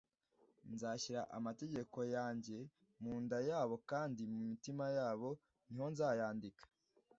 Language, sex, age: Kinyarwanda, male, under 19